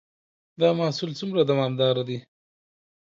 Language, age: Pashto, 40-49